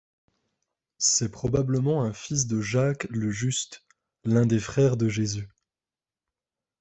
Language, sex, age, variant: French, female, 19-29, Français de métropole